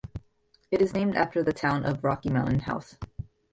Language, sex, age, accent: English, female, 19-29, United States English